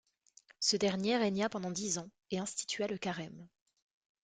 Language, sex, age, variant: French, female, 19-29, Français de métropole